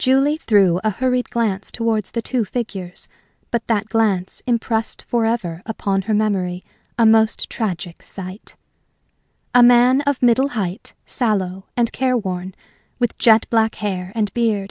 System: none